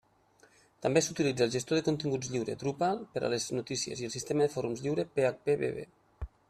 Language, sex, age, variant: Catalan, male, 30-39, Nord-Occidental